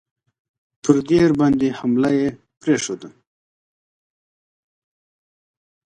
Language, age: Pashto, 40-49